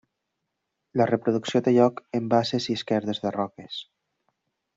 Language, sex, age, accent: Catalan, male, 19-29, valencià